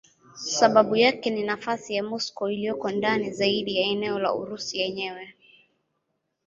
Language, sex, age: Swahili, male, 30-39